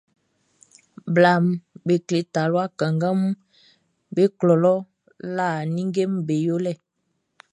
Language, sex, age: Baoulé, female, 19-29